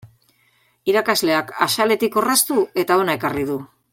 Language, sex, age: Basque, female, 60-69